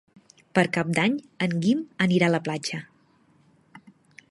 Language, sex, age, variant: Catalan, female, 30-39, Central